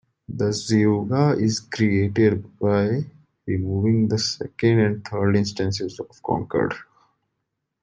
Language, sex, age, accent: English, male, 19-29, India and South Asia (India, Pakistan, Sri Lanka)